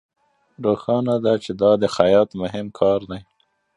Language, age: Pashto, 30-39